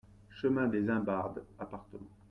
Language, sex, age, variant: French, male, 40-49, Français de métropole